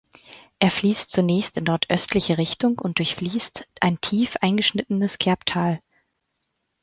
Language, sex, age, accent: German, female, 30-39, Deutschland Deutsch